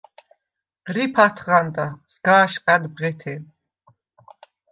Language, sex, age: Svan, female, 50-59